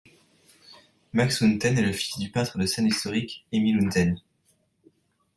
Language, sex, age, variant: French, male, 19-29, Français de métropole